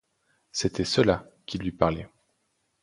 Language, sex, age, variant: French, male, 19-29, Français de métropole